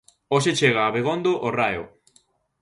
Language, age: Galician, 19-29